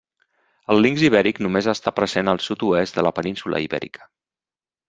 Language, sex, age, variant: Catalan, male, 40-49, Central